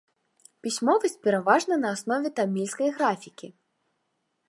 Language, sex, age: Belarusian, female, 30-39